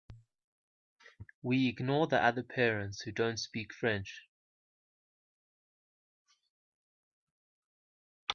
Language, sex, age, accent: English, male, 19-29, Southern African (South Africa, Zimbabwe, Namibia)